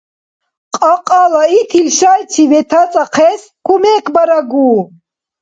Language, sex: Dargwa, female